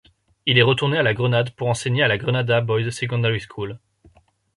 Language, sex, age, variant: French, male, 19-29, Français de métropole